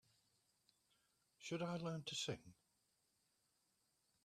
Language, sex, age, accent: English, male, 60-69, England English